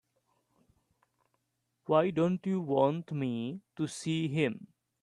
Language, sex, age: English, male, 19-29